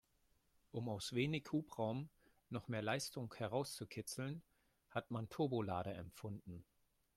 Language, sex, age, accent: German, male, 40-49, Deutschland Deutsch